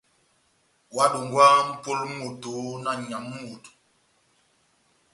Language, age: Batanga, 50-59